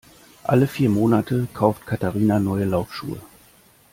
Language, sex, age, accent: German, male, 30-39, Deutschland Deutsch